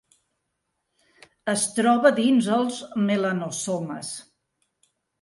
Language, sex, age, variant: Catalan, female, 60-69, Central